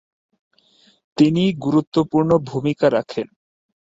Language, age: Bengali, 30-39